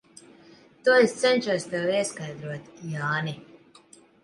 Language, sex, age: Latvian, female, 30-39